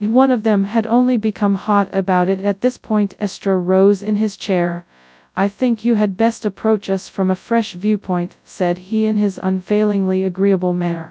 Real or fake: fake